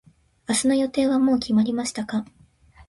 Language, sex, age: Japanese, female, 19-29